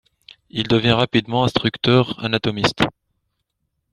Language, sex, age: French, female, 30-39